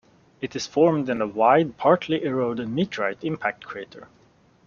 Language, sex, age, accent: English, male, 19-29, England English